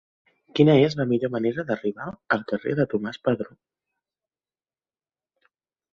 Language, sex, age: Catalan, female, 30-39